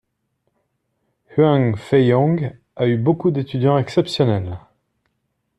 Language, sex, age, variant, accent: French, male, 40-49, Français d'Europe, Français de Suisse